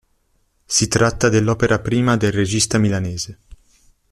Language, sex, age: Italian, male, under 19